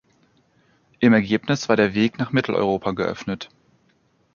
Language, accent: German, Deutschland Deutsch